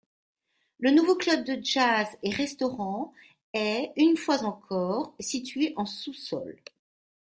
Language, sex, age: French, female, 60-69